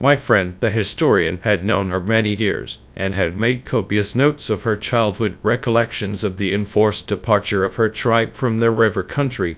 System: TTS, GradTTS